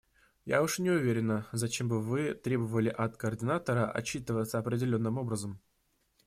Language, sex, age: Russian, male, 19-29